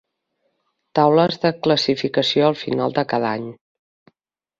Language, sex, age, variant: Catalan, female, 40-49, Central